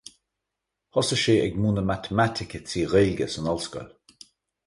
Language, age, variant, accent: Irish, 50-59, Gaeilge Chonnacht, Cainteoir dúchais, Gaeltacht